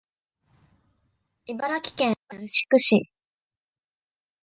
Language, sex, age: Japanese, female, 19-29